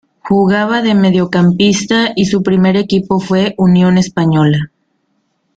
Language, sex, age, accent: Spanish, female, 19-29, México